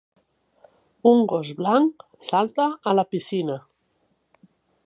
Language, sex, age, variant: Catalan, female, 40-49, Central